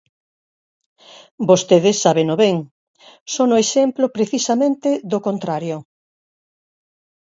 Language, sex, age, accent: Galician, female, 60-69, Normativo (estándar)